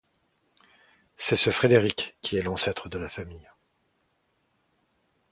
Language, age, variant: French, 40-49, Français de métropole